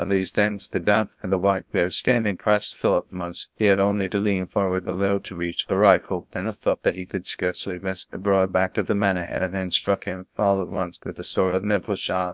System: TTS, GlowTTS